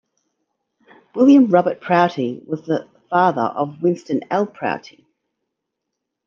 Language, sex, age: English, female, 40-49